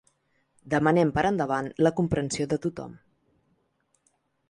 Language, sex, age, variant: Catalan, female, 19-29, Central